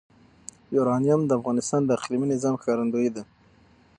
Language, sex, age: Pashto, male, 19-29